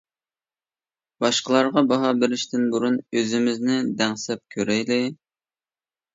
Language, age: Uyghur, 30-39